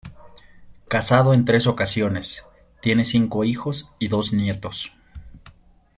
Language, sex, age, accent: Spanish, male, 30-39, México